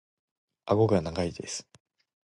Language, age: Japanese, 19-29